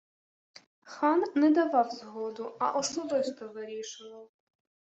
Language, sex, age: Ukrainian, female, 19-29